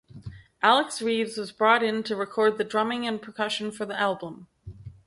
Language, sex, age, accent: English, female, 30-39, Canadian English